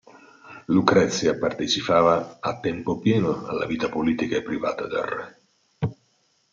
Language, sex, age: Italian, male, 50-59